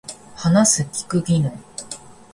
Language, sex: Japanese, female